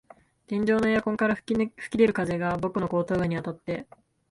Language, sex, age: Japanese, female, 19-29